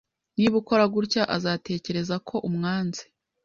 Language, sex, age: Kinyarwanda, female, 19-29